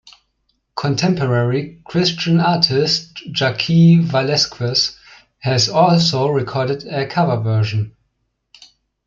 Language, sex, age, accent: English, male, 19-29, United States English